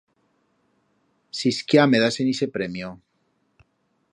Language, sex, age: Aragonese, male, 40-49